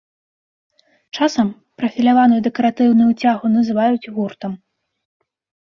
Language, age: Belarusian, 19-29